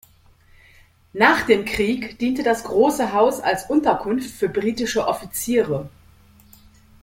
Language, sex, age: German, female, 50-59